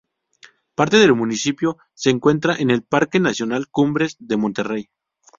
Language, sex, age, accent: Spanish, male, 19-29, México